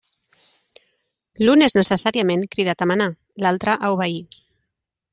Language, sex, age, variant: Catalan, female, 30-39, Central